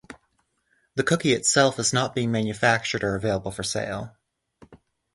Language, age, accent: English, 19-29, United States English